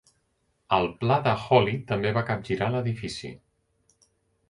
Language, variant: Catalan, Central